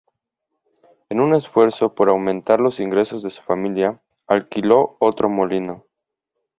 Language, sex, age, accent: Spanish, male, 19-29, México